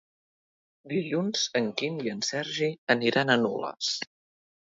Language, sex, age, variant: Catalan, male, under 19, Central